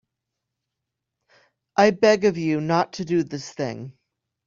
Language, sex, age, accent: English, male, 19-29, United States English